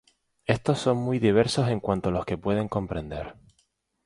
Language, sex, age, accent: Spanish, male, 19-29, España: Islas Canarias